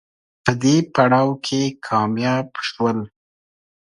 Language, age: Pashto, 40-49